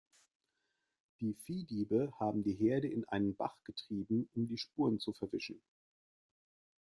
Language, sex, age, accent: German, male, 40-49, Deutschland Deutsch